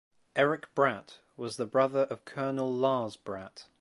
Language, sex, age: English, male, 19-29